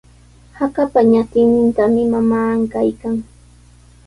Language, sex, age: Sihuas Ancash Quechua, female, 30-39